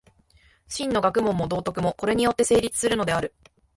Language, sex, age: Japanese, female, 19-29